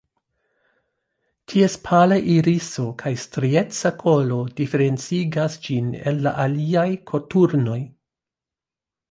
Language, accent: Esperanto, Internacia